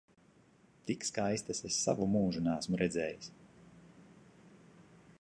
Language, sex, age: Latvian, male, 30-39